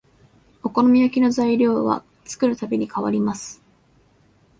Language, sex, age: Japanese, female, 19-29